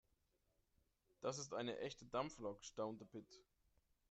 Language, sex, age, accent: German, male, 30-39, Deutschland Deutsch